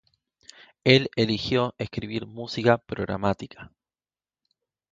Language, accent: Spanish, Rioplatense: Argentina, Uruguay, este de Bolivia, Paraguay